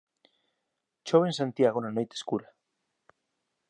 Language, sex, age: Galician, male, 30-39